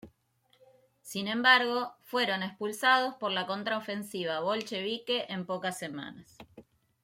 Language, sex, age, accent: Spanish, female, 40-49, Rioplatense: Argentina, Uruguay, este de Bolivia, Paraguay